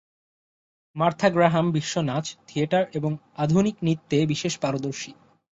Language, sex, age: Bengali, male, under 19